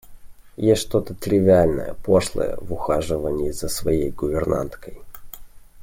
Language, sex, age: Russian, male, 19-29